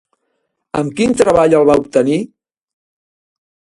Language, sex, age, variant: Catalan, male, 60-69, Central